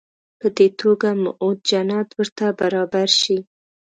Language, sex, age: Pashto, female, 19-29